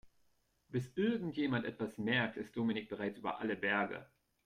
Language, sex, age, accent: German, male, 30-39, Deutschland Deutsch